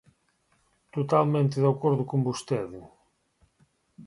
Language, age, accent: Galician, 50-59, Oriental (común en zona oriental)